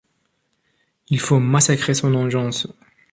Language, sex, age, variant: French, male, 19-29, Français du nord de l'Afrique